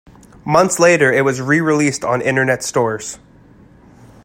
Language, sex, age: English, male, 19-29